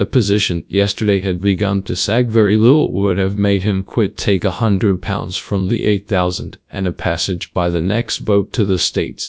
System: TTS, GradTTS